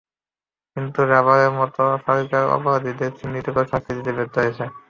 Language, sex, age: Bengali, male, 19-29